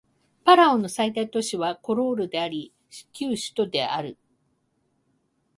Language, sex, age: Japanese, female, 50-59